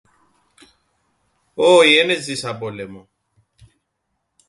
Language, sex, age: Greek, male, 40-49